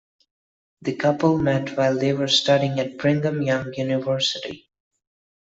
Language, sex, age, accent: English, male, 19-29, India and South Asia (India, Pakistan, Sri Lanka)